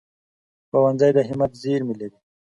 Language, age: Pashto, 19-29